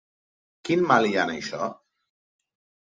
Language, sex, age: Catalan, male, 40-49